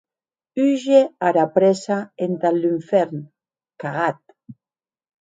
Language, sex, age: Occitan, female, 50-59